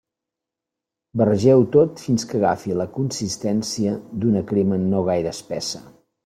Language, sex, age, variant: Catalan, male, 50-59, Central